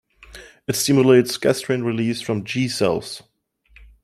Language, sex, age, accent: English, male, 19-29, United States English